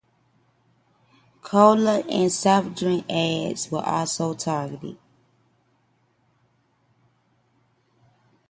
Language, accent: English, United States English